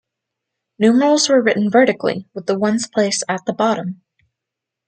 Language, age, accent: English, 19-29, United States English